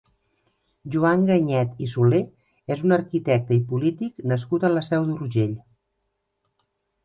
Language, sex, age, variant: Catalan, female, 50-59, Central